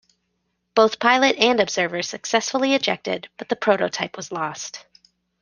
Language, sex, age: English, female, 30-39